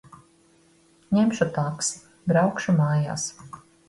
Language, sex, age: Latvian, female, 50-59